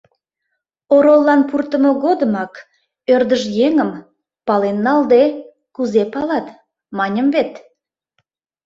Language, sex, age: Mari, female, 40-49